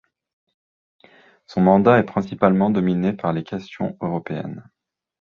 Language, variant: French, Français de métropole